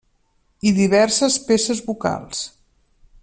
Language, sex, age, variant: Catalan, female, 40-49, Central